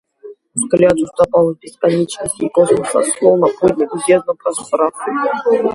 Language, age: Russian, under 19